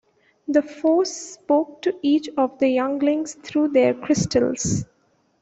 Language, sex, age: English, female, 19-29